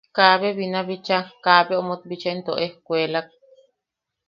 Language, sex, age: Yaqui, female, 30-39